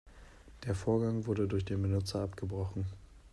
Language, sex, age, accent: German, male, 19-29, Deutschland Deutsch